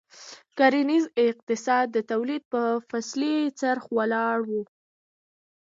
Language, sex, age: Pashto, female, 30-39